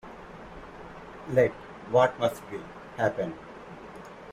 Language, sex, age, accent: English, male, 40-49, India and South Asia (India, Pakistan, Sri Lanka)